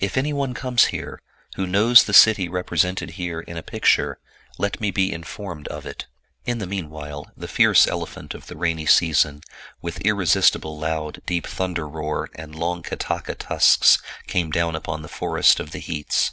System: none